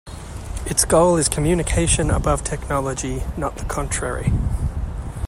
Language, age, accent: English, 30-39, Australian English